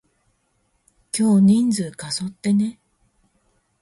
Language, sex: Japanese, female